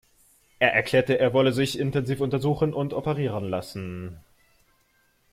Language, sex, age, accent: German, male, 19-29, Deutschland Deutsch